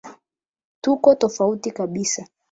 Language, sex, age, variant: Swahili, female, 19-29, Kiswahili cha Bara ya Tanzania